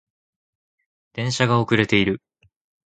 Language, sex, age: Japanese, male, 19-29